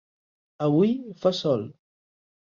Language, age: Catalan, under 19